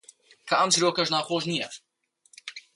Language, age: Central Kurdish, 19-29